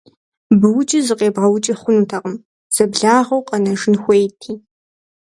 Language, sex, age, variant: Kabardian, female, under 19, Адыгэбзэ (Къэбэрдей, Кирил, псоми зэдай)